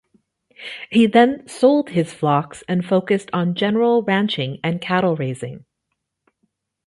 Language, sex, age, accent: English, female, 30-39, Canadian English